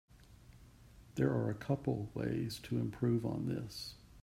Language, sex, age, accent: English, male, 70-79, United States English